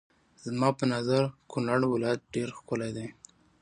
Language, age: Pashto, 19-29